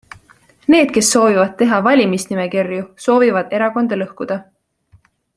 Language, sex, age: Estonian, female, 19-29